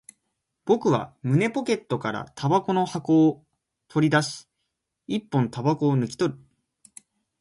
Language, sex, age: Japanese, male, 19-29